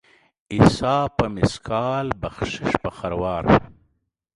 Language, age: Pashto, 40-49